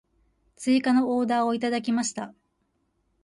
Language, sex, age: Japanese, female, 30-39